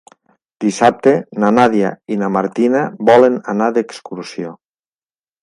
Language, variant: Catalan, Nord-Occidental